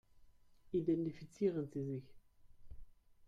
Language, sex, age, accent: German, male, 30-39, Deutschland Deutsch